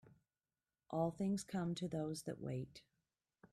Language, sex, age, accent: English, female, 50-59, United States English